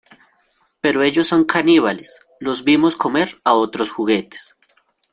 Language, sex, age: Spanish, male, 19-29